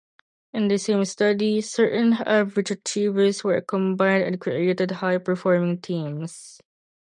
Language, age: English, under 19